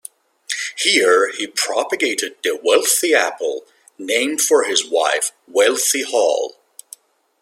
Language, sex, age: English, male, 30-39